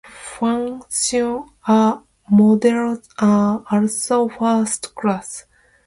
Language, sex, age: English, female, 30-39